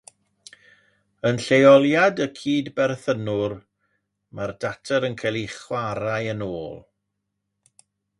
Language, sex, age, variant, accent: Welsh, male, 50-59, South-Western Welsh, Y Deyrnas Unedig Cymraeg